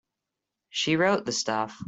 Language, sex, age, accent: English, male, under 19, United States English